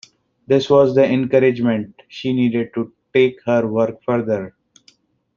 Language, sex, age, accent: English, male, 30-39, India and South Asia (India, Pakistan, Sri Lanka)